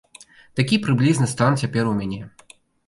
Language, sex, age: Belarusian, male, 19-29